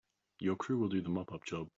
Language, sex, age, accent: English, male, 30-39, Australian English